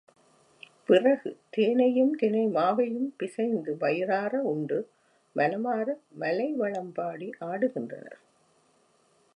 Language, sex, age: Tamil, female, 70-79